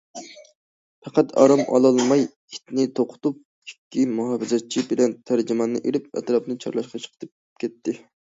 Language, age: Uyghur, 19-29